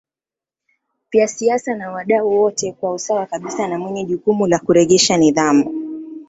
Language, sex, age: Swahili, female, 19-29